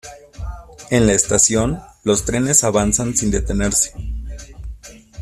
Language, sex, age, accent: Spanish, male, 19-29, México